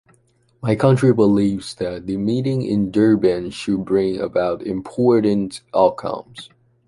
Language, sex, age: English, male, 19-29